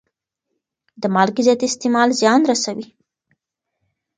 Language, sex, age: Pashto, female, 19-29